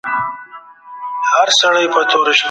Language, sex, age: Pashto, female, 19-29